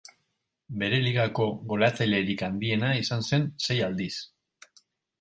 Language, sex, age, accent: Basque, male, 40-49, Mendebalekoa (Araba, Bizkaia, Gipuzkoako mendebaleko herri batzuk)